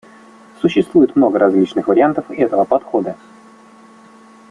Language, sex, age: Russian, male, 19-29